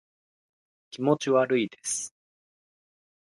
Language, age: Japanese, 30-39